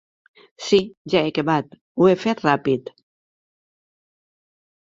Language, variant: Catalan, Balear